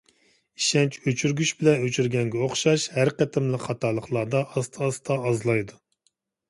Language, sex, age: Uyghur, male, 40-49